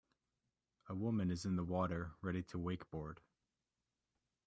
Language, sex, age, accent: English, male, 19-29, United States English